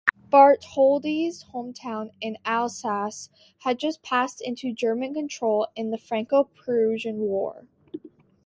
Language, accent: English, United States English